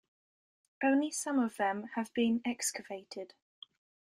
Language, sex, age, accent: English, female, 19-29, England English